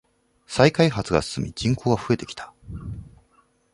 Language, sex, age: Japanese, male, 19-29